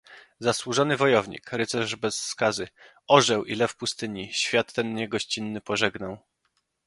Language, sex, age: Polish, male, 30-39